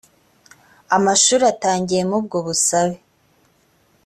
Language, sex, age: Kinyarwanda, female, 19-29